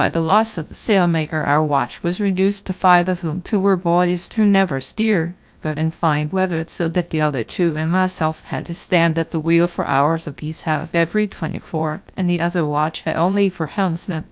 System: TTS, GlowTTS